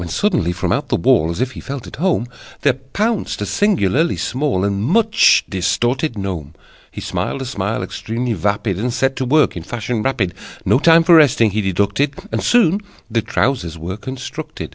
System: none